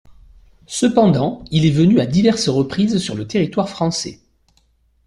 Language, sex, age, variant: French, male, 40-49, Français de métropole